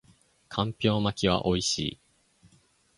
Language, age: Japanese, under 19